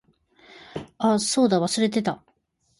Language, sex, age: Japanese, female, 30-39